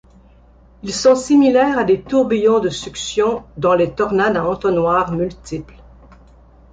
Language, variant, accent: French, Français d'Amérique du Nord, Français du Canada